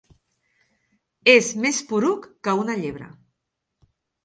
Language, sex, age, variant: Catalan, female, 40-49, Central